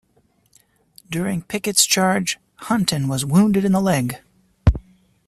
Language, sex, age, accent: English, male, 30-39, United States English